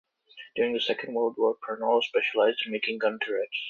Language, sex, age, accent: English, male, 19-29, United States English